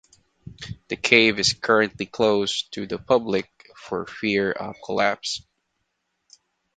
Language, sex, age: English, male, 19-29